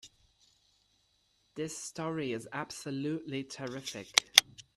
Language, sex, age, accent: English, male, 19-29, England English